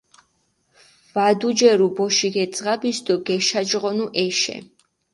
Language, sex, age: Mingrelian, female, 19-29